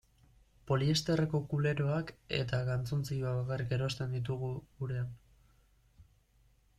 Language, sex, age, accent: Basque, male, 19-29, Mendebalekoa (Araba, Bizkaia, Gipuzkoako mendebaleko herri batzuk)